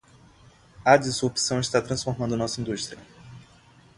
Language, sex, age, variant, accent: Portuguese, male, 19-29, Portuguese (Brasil), Nordestino